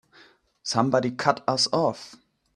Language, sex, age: English, male, 19-29